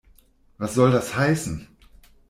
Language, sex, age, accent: German, male, 40-49, Deutschland Deutsch